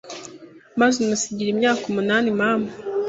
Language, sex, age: Kinyarwanda, female, 30-39